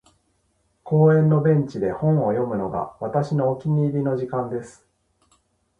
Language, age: Japanese, 40-49